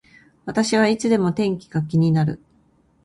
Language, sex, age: Japanese, female, 50-59